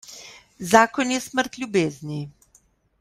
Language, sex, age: Slovenian, female, 60-69